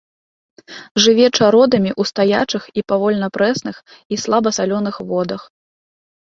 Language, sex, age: Belarusian, female, 30-39